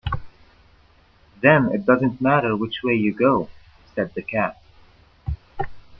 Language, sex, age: English, male, 30-39